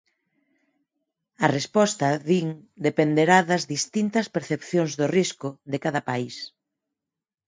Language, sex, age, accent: Galician, female, 40-49, Neofalante